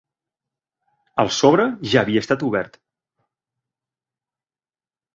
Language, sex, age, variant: Catalan, male, 40-49, Central